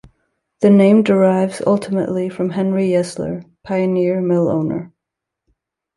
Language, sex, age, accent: English, female, 19-29, United States English